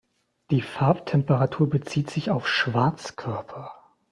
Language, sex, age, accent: German, male, 30-39, Deutschland Deutsch